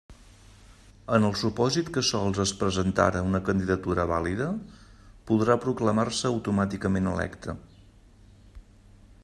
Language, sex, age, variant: Catalan, male, 50-59, Central